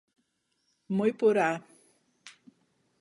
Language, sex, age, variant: Portuguese, female, 40-49, Portuguese (Portugal)